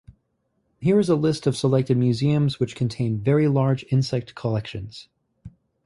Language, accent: English, United States English